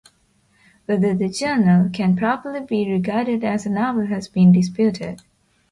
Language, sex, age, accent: English, female, 19-29, India and South Asia (India, Pakistan, Sri Lanka)